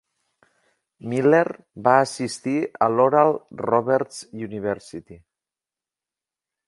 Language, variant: Catalan, Septentrional